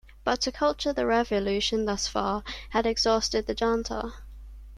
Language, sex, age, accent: English, female, under 19, England English